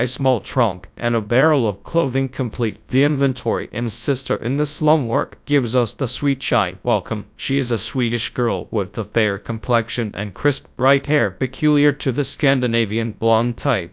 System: TTS, GradTTS